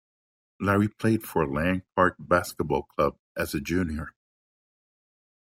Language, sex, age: English, male, 60-69